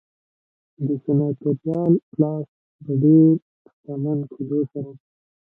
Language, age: Pashto, 19-29